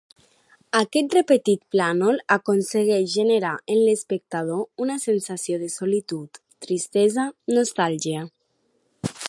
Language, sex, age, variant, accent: Catalan, female, 19-29, Nord-Occidental, central